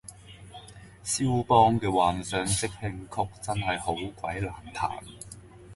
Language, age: Cantonese, 30-39